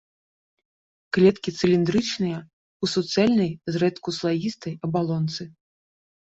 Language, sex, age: Belarusian, female, 30-39